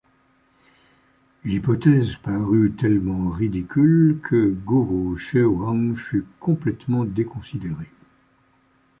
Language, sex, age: French, male, 70-79